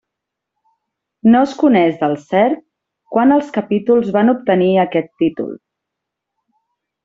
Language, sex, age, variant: Catalan, female, 40-49, Central